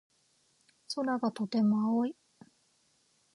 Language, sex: Japanese, female